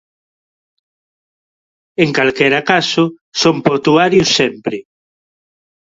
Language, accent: Galician, Neofalante